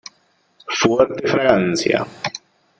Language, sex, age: Spanish, male, 30-39